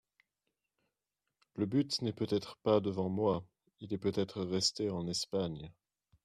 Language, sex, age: French, male, 19-29